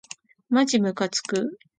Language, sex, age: Japanese, female, 50-59